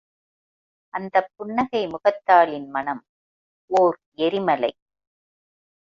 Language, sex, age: Tamil, female, 50-59